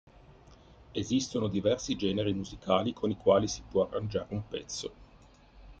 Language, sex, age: Italian, male, 50-59